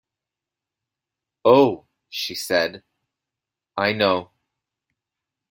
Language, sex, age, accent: English, male, 30-39, Canadian English